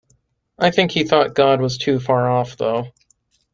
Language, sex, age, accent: English, male, 19-29, United States English